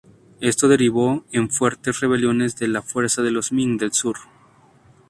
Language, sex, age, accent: Spanish, male, 19-29, México